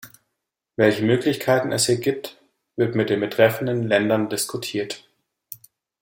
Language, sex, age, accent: German, male, 19-29, Deutschland Deutsch